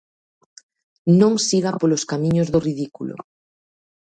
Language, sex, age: Galician, female, 30-39